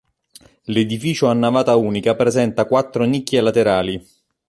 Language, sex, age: Italian, male, 40-49